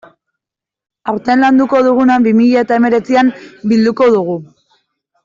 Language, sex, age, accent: Basque, female, 19-29, Mendebalekoa (Araba, Bizkaia, Gipuzkoako mendebaleko herri batzuk)